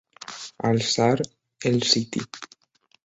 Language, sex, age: Catalan, male, under 19